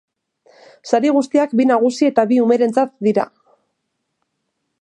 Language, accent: Basque, Mendebalekoa (Araba, Bizkaia, Gipuzkoako mendebaleko herri batzuk)